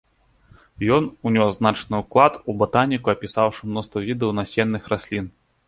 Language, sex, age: Belarusian, male, 19-29